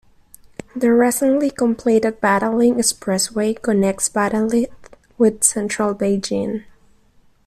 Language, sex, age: English, female, 19-29